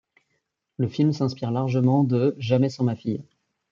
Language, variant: French, Français de métropole